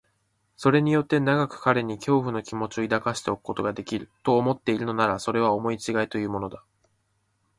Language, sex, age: Japanese, male, 19-29